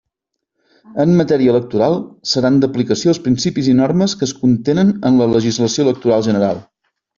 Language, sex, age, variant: Catalan, male, 40-49, Central